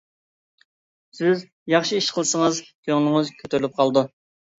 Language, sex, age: Uyghur, male, 30-39